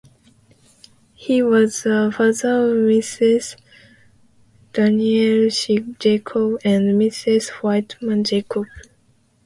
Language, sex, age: English, female, 19-29